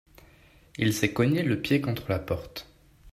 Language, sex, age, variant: French, male, 19-29, Français de métropole